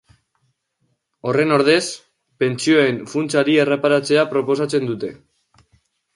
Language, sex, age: Basque, male, under 19